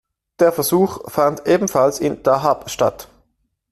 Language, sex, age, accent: German, male, 19-29, Schweizerdeutsch